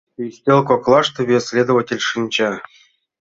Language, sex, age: Mari, male, 40-49